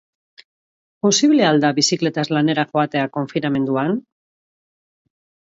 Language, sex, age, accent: Basque, female, 40-49, Mendebalekoa (Araba, Bizkaia, Gipuzkoako mendebaleko herri batzuk)